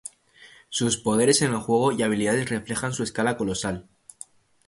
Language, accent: Spanish, España: Centro-Sur peninsular (Madrid, Toledo, Castilla-La Mancha)